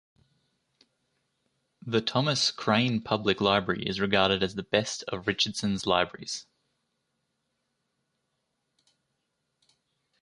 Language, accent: English, Australian English